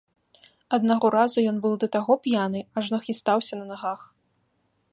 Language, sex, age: Belarusian, female, 19-29